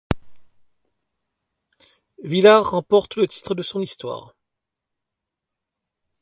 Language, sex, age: French, male, 40-49